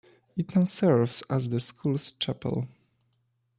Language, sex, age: English, male, 19-29